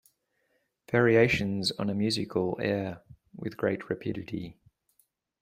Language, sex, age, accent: English, male, 40-49, Australian English